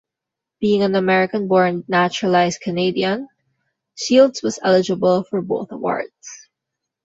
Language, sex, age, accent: English, female, 19-29, Filipino